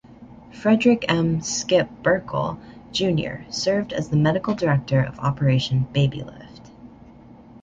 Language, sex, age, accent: English, male, under 19, United States English